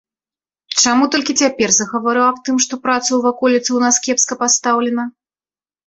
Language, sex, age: Belarusian, female, 30-39